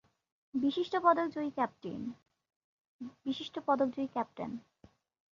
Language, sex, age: Bengali, female, 19-29